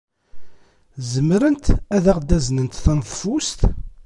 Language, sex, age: Kabyle, male, 30-39